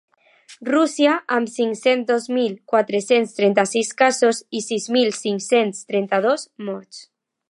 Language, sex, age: Catalan, female, under 19